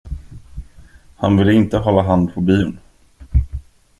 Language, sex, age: Swedish, male, 30-39